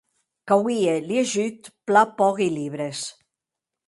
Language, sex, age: Occitan, female, 60-69